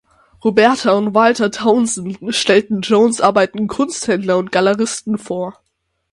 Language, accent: German, Österreichisches Deutsch